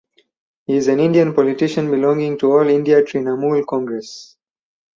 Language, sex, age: English, male, 19-29